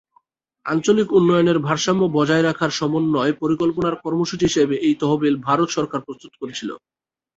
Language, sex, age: Bengali, male, 19-29